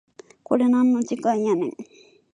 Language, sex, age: Japanese, female, 19-29